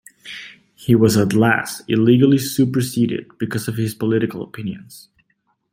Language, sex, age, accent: English, male, 19-29, United States English